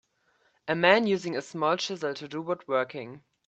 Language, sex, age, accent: English, male, 19-29, United States English